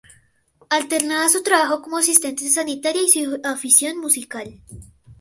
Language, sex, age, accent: Spanish, male, under 19, Andino-Pacífico: Colombia, Perú, Ecuador, oeste de Bolivia y Venezuela andina